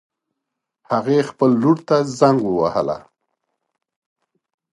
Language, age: Pashto, 40-49